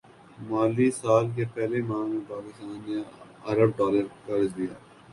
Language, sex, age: Urdu, male, 19-29